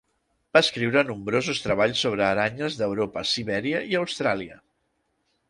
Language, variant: Catalan, Central